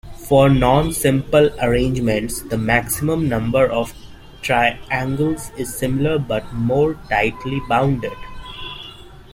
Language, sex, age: English, male, 19-29